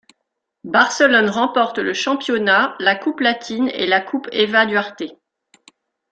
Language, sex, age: French, female, 30-39